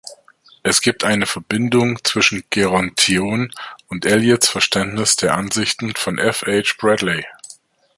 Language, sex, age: German, male, 40-49